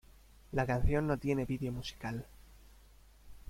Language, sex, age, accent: Spanish, male, 30-39, España: Norte peninsular (Asturias, Castilla y León, Cantabria, País Vasco, Navarra, Aragón, La Rioja, Guadalajara, Cuenca)